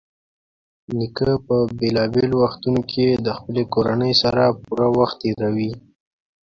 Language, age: Pashto, 19-29